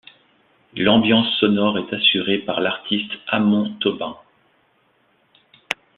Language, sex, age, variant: French, male, 30-39, Français de métropole